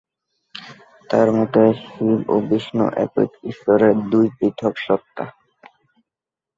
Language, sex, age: Bengali, male, 19-29